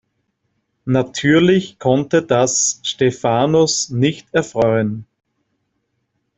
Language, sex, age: German, male, 30-39